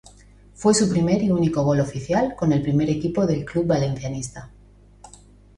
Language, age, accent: Spanish, 40-49, España: Centro-Sur peninsular (Madrid, Toledo, Castilla-La Mancha)